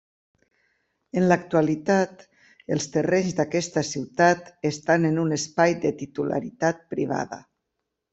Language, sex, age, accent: Catalan, female, 60-69, valencià